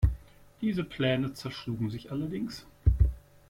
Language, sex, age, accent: German, male, 50-59, Deutschland Deutsch